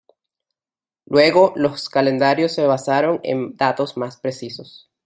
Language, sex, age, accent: Spanish, male, 19-29, Caribe: Cuba, Venezuela, Puerto Rico, República Dominicana, Panamá, Colombia caribeña, México caribeño, Costa del golfo de México